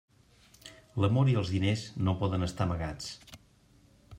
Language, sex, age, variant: Catalan, male, 50-59, Central